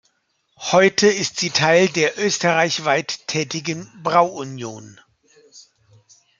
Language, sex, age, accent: German, male, 50-59, Deutschland Deutsch